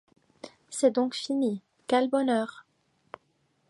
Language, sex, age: French, female, 19-29